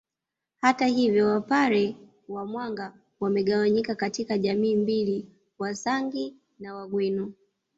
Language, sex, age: Swahili, female, 19-29